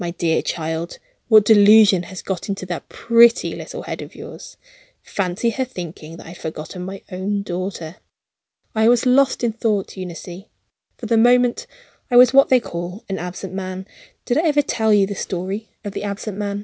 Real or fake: real